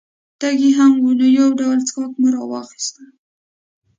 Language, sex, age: Pashto, female, 19-29